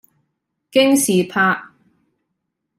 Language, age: Cantonese, 19-29